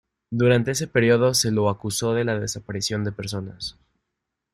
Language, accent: Spanish, México